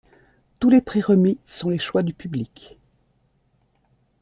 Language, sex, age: French, female, 50-59